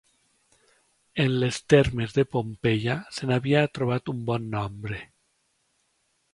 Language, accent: Catalan, valencià